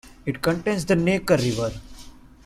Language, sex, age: English, male, 19-29